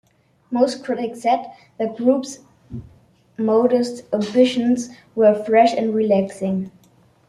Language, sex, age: English, male, under 19